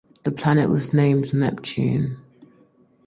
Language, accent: English, England English